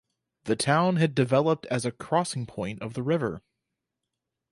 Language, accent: English, United States English